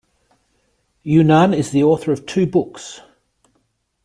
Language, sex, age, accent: English, male, 50-59, Australian English